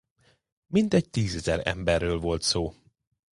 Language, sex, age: Hungarian, male, 40-49